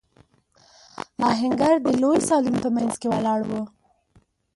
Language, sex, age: Pashto, female, 19-29